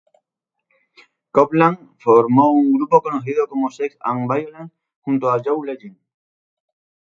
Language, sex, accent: Spanish, male, España: Sur peninsular (Andalucia, Extremadura, Murcia)